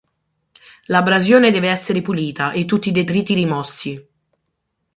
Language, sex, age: Italian, male, 30-39